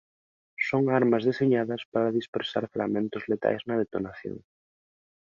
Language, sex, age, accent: Galician, male, 19-29, Normativo (estándar)